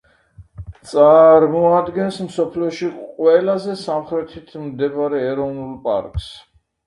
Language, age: Georgian, 60-69